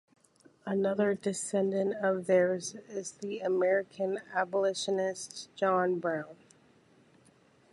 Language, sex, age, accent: English, female, 19-29, United States English